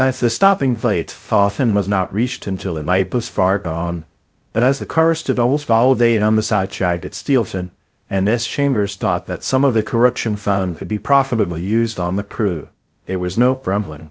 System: TTS, VITS